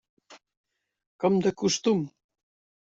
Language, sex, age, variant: Catalan, female, 70-79, Central